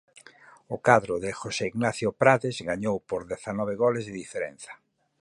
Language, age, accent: Galician, 50-59, Central (gheada)